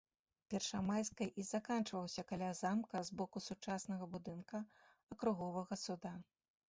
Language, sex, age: Belarusian, female, 40-49